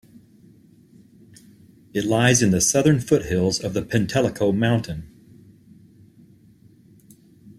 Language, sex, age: English, male, 60-69